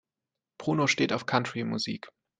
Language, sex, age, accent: German, male, 19-29, Deutschland Deutsch